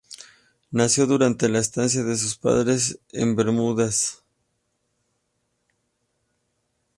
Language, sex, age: Spanish, male, 30-39